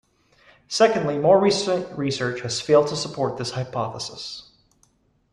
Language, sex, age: English, male, 30-39